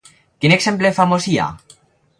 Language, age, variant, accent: Catalan, under 19, Valencià septentrional, valencià